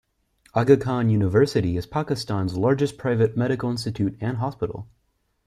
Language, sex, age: English, male, 19-29